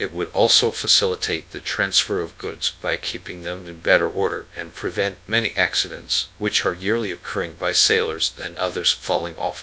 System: TTS, GradTTS